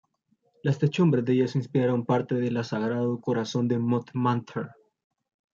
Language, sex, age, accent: Spanish, male, 19-29, América central